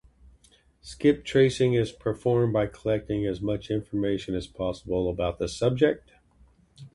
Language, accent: English, United States English